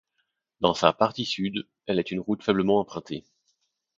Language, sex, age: French, male, 30-39